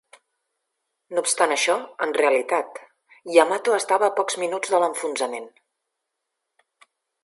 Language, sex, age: Catalan, female, 40-49